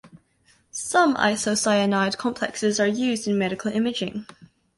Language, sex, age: English, female, under 19